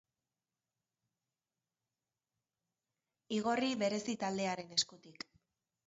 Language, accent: Basque, Erdialdekoa edo Nafarra (Gipuzkoa, Nafarroa)